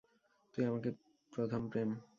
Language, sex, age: Bengali, male, 19-29